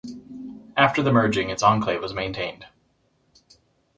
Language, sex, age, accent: English, male, 30-39, United States English